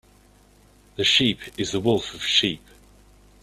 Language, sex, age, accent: English, male, 30-39, England English